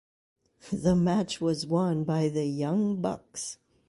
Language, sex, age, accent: English, female, 50-59, West Indies and Bermuda (Bahamas, Bermuda, Jamaica, Trinidad)